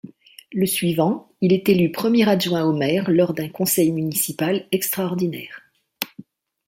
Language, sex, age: French, female, 60-69